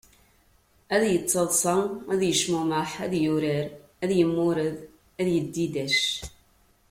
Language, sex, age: Kabyle, female, 80-89